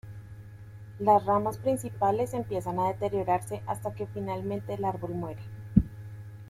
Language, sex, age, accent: Spanish, female, 30-39, Andino-Pacífico: Colombia, Perú, Ecuador, oeste de Bolivia y Venezuela andina